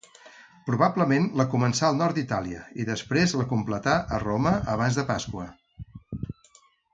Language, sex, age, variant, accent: Catalan, male, 50-59, Central, central